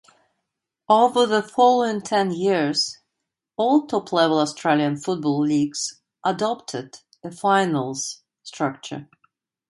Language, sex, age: English, female, 50-59